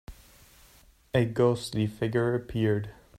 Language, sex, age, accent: English, male, 19-29, United States English